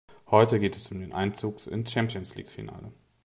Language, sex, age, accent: German, male, 30-39, Deutschland Deutsch